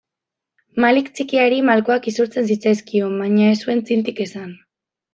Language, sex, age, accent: Basque, female, 19-29, Mendebalekoa (Araba, Bizkaia, Gipuzkoako mendebaleko herri batzuk)